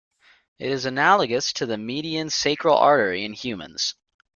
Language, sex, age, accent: English, male, under 19, United States English